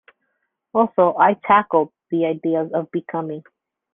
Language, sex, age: English, female, 19-29